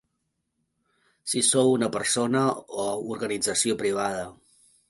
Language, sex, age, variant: Catalan, male, 50-59, Central